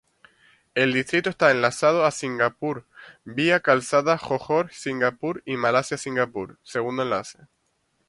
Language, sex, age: Spanish, male, 19-29